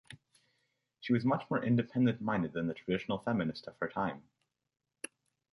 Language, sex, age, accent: English, male, under 19, United States English